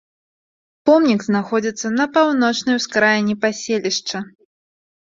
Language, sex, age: Belarusian, female, 19-29